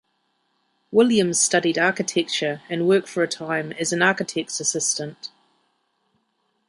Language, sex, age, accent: English, female, 40-49, New Zealand English